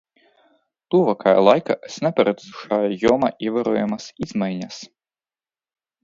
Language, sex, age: Latvian, male, 19-29